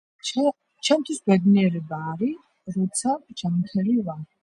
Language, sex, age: Georgian, female, 50-59